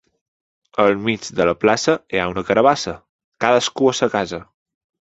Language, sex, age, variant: Catalan, male, 19-29, Balear